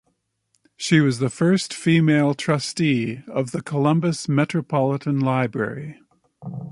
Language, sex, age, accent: English, male, 60-69, Canadian English